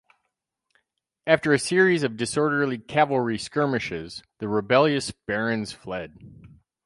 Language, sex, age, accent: English, male, 50-59, United States English